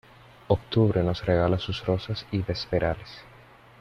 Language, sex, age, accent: Spanish, male, 30-39, Caribe: Cuba, Venezuela, Puerto Rico, República Dominicana, Panamá, Colombia caribeña, México caribeño, Costa del golfo de México